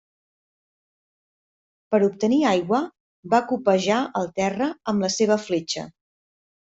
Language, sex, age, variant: Catalan, female, 50-59, Central